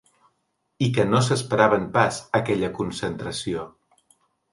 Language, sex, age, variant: Catalan, male, 50-59, Central